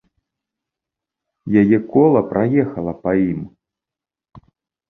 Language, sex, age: Belarusian, male, 30-39